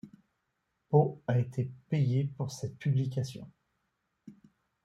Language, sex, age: French, male, 40-49